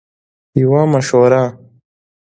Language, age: Pashto, 19-29